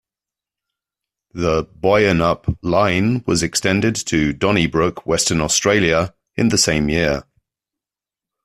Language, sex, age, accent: English, male, 40-49, England English